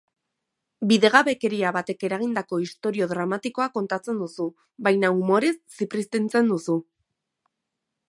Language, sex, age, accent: Basque, female, 19-29, Erdialdekoa edo Nafarra (Gipuzkoa, Nafarroa)